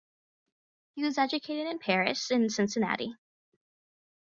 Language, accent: English, United States English